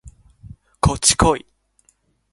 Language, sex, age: Japanese, male, 19-29